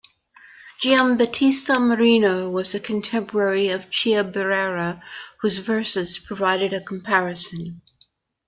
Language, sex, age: English, female, 70-79